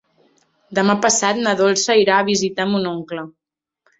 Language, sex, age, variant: Catalan, female, 19-29, Central